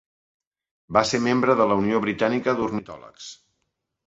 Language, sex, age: Catalan, male, 50-59